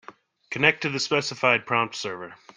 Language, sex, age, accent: English, male, 30-39, United States English